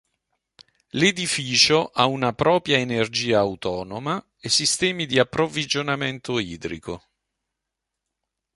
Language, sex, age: Italian, male, 40-49